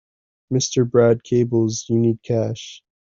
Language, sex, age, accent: English, male, 19-29, United States English